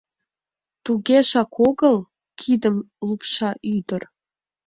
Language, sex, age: Mari, female, 19-29